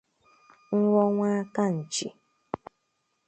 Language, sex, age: Igbo, female, 30-39